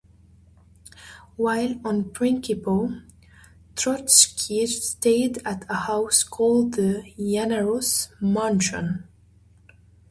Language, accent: English, United States English